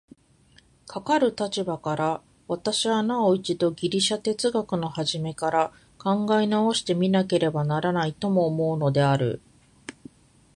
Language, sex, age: Japanese, female, 40-49